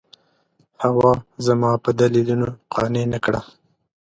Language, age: Pashto, 19-29